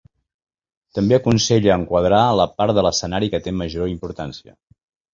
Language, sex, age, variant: Catalan, male, 50-59, Central